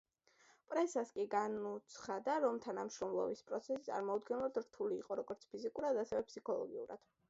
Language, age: Georgian, under 19